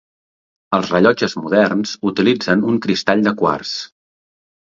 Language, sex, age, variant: Catalan, male, 40-49, Central